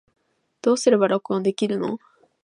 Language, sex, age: Japanese, female, under 19